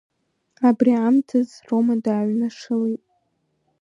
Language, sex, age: Abkhazian, female, under 19